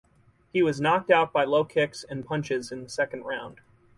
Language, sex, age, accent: English, male, 30-39, United States English